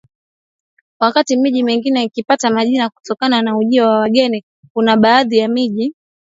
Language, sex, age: Swahili, female, 19-29